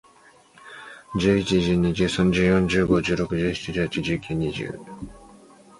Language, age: Chinese, 19-29